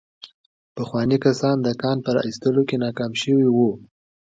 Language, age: Pashto, 19-29